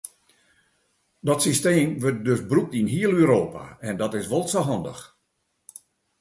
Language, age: Western Frisian, 70-79